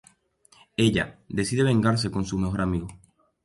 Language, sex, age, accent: Spanish, male, 19-29, España: Islas Canarias